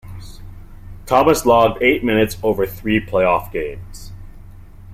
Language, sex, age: English, male, 40-49